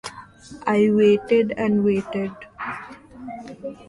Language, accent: English, India and South Asia (India, Pakistan, Sri Lanka)